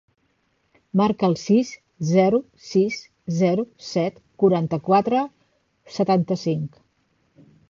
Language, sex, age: Catalan, female, 50-59